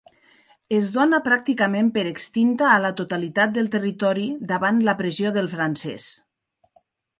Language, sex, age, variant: Catalan, female, 50-59, Nord-Occidental